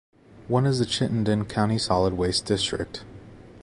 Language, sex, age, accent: English, male, 30-39, United States English